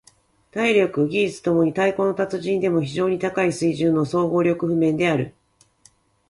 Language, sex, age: Japanese, female, 40-49